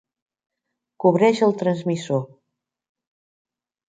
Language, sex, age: Catalan, female, 60-69